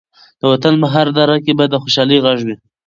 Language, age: Pashto, 19-29